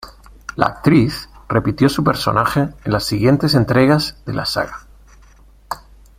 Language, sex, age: Spanish, male, 40-49